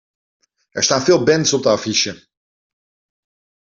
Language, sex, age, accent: Dutch, male, 40-49, Nederlands Nederlands